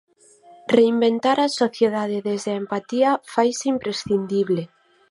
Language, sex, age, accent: Galician, female, 30-39, Atlántico (seseo e gheada)